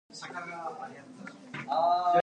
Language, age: English, 19-29